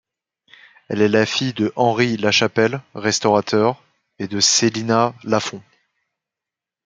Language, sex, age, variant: French, male, 19-29, Français de métropole